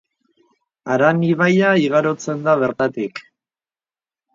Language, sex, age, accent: Basque, female, 50-59, Mendebalekoa (Araba, Bizkaia, Gipuzkoako mendebaleko herri batzuk)